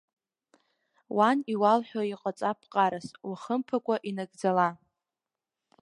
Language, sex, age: Abkhazian, female, under 19